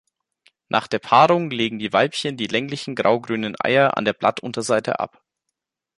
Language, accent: German, Deutschland Deutsch